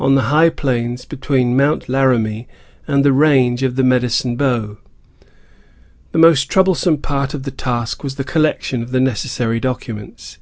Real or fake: real